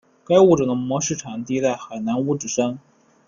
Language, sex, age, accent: Chinese, male, 19-29, 出生地：山东省